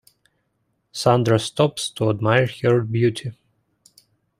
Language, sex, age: English, male, 19-29